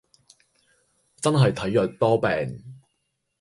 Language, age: Cantonese, 19-29